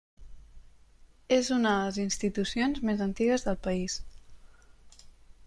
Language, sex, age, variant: Catalan, female, 19-29, Central